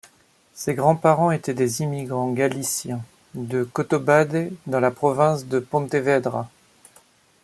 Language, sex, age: French, male, 40-49